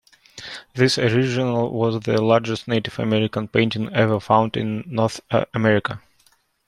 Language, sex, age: English, male, 30-39